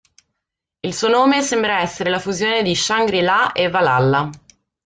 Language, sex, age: Italian, female, 19-29